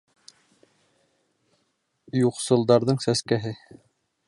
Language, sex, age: Bashkir, male, 19-29